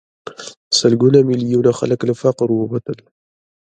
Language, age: Pashto, 19-29